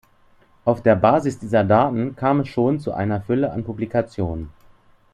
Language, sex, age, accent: German, male, 30-39, Deutschland Deutsch